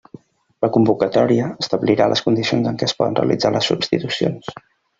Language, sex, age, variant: Catalan, male, 30-39, Central